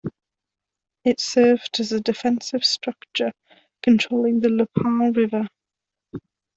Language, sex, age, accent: English, female, 30-39, Welsh English